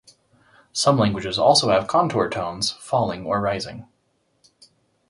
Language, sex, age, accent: English, male, 30-39, United States English